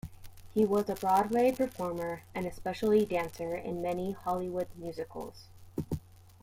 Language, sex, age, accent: English, female, 30-39, United States English